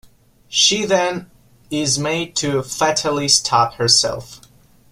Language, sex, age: English, male, 19-29